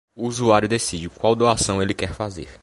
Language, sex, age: Portuguese, male, under 19